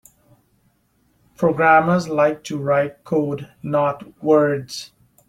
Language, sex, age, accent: English, male, 40-49, Canadian English